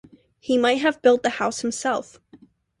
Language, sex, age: English, female, under 19